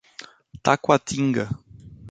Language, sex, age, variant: Portuguese, male, 30-39, Portuguese (Brasil)